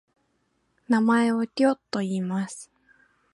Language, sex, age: Japanese, female, 19-29